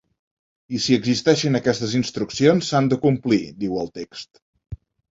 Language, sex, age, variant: Catalan, male, 19-29, Central